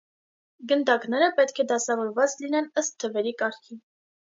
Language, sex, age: Armenian, female, 19-29